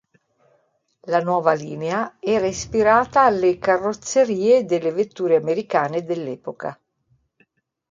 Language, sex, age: Italian, female, 60-69